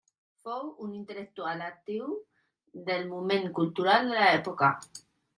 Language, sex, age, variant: Catalan, female, 30-39, Central